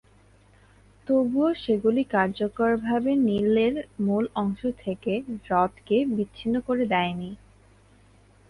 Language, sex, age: Bengali, female, 19-29